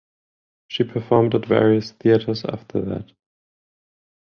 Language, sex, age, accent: English, male, 19-29, German